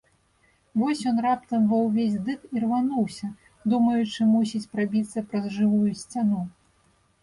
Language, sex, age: Belarusian, female, 30-39